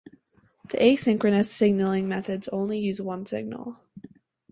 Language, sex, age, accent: English, female, under 19, United States English